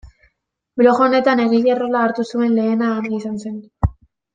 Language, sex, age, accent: Basque, female, 19-29, Mendebalekoa (Araba, Bizkaia, Gipuzkoako mendebaleko herri batzuk)